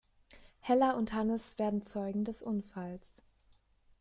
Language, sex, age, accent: German, female, 19-29, Deutschland Deutsch